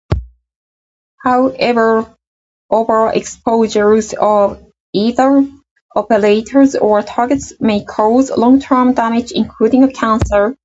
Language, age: English, 40-49